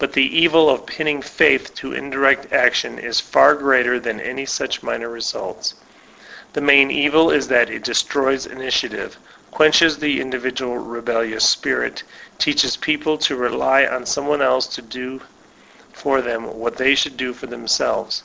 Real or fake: real